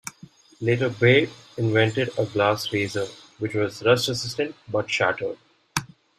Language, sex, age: English, male, 19-29